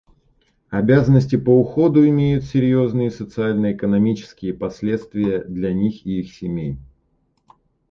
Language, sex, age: Russian, male, 30-39